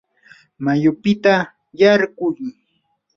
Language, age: Yanahuanca Pasco Quechua, 19-29